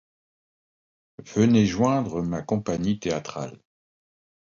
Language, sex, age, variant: French, male, 50-59, Français de métropole